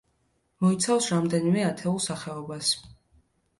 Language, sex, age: Georgian, female, 19-29